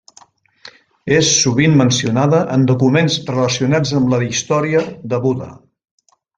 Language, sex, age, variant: Catalan, male, 70-79, Central